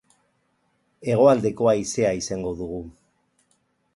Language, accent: Basque, Mendebalekoa (Araba, Bizkaia, Gipuzkoako mendebaleko herri batzuk)